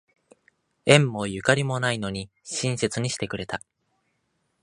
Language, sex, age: Japanese, male, 19-29